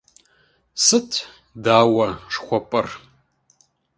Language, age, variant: Kabardian, 30-39, Адыгэбзэ (Къэбэрдей, Кирил, Урысей)